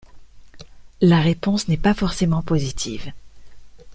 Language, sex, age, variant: French, female, 40-49, Français de métropole